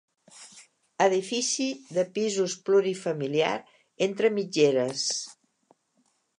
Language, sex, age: Catalan, female, 60-69